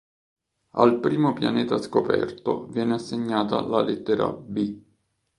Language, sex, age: Italian, male, 50-59